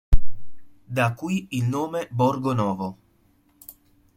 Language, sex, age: Italian, male, 19-29